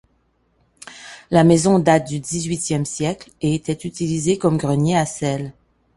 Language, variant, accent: French, Français d'Amérique du Nord, Français du Canada